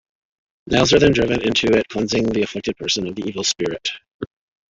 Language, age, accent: English, 30-39, Canadian English